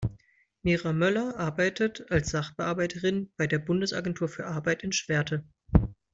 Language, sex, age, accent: German, male, 30-39, Deutschland Deutsch